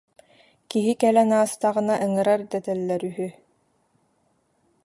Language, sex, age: Yakut, female, 19-29